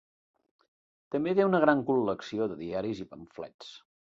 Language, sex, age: Catalan, male, 40-49